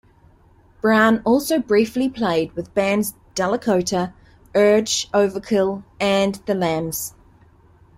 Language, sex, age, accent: English, female, 30-39, New Zealand English